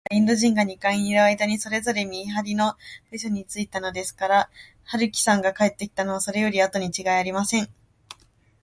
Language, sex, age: Japanese, female, 19-29